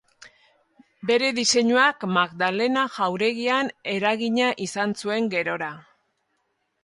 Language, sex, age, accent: Basque, female, 50-59, Erdialdekoa edo Nafarra (Gipuzkoa, Nafarroa)